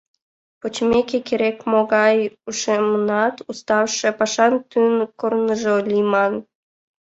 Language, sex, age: Mari, female, under 19